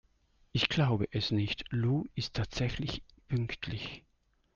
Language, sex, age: German, male, 50-59